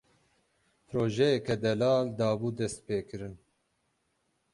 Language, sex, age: Kurdish, male, 30-39